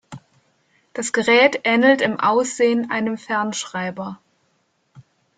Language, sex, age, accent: German, female, 19-29, Deutschland Deutsch